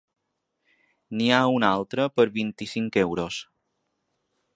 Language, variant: Catalan, Balear